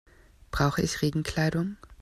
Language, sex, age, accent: German, female, 30-39, Österreichisches Deutsch